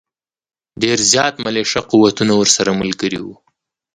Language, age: Pashto, 19-29